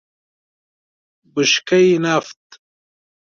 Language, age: Persian, 19-29